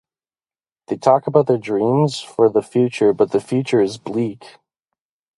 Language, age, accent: English, 19-29, United States English; midwest